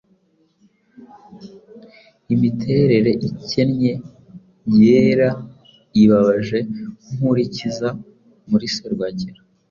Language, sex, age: Kinyarwanda, male, 19-29